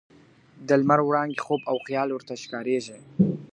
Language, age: Pashto, 19-29